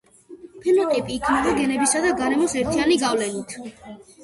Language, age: Georgian, 19-29